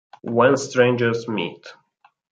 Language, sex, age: Italian, male, 19-29